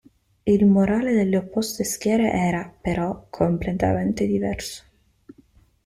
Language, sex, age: Italian, female, 19-29